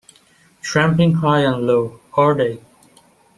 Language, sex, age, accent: English, male, 19-29, United States English